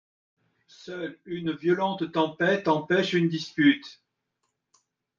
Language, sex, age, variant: French, male, 60-69, Français de métropole